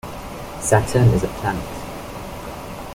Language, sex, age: English, male, 19-29